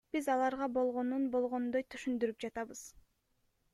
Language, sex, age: Kyrgyz, female, 19-29